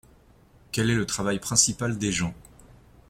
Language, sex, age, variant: French, male, 40-49, Français de métropole